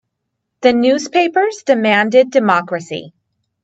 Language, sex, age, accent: English, female, 30-39, United States English